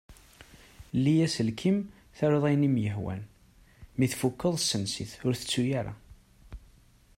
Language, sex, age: Kabyle, male, 30-39